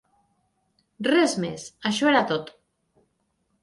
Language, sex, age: Catalan, female, 40-49